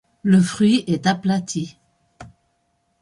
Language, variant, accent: French, Français d'Europe, Français de Suisse